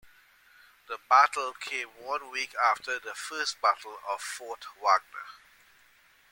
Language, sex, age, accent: English, male, 40-49, West Indies and Bermuda (Bahamas, Bermuda, Jamaica, Trinidad)